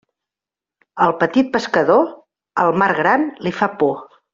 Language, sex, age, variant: Catalan, female, 50-59, Central